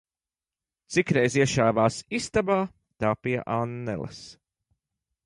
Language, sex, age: Latvian, male, 40-49